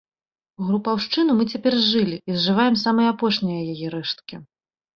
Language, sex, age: Belarusian, female, 30-39